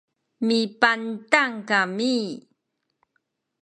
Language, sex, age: Sakizaya, female, 50-59